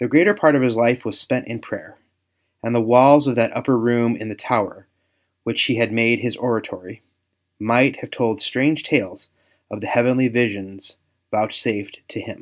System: none